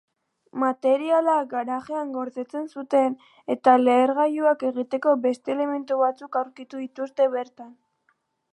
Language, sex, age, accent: Basque, female, under 19, Mendebalekoa (Araba, Bizkaia, Gipuzkoako mendebaleko herri batzuk)